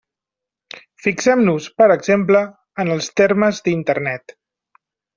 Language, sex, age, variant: Catalan, male, 30-39, Central